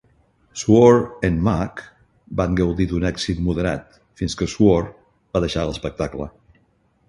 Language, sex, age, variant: Catalan, male, 60-69, Central